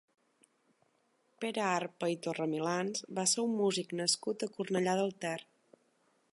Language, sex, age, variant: Catalan, female, 30-39, Balear